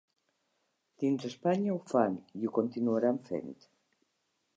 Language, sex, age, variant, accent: Catalan, female, 60-69, Balear, mallorquí